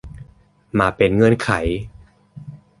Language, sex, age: Thai, male, 30-39